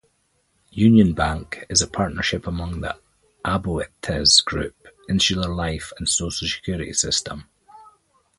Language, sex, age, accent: English, male, 40-49, Scottish English